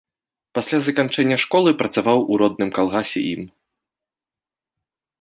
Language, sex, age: Belarusian, male, 19-29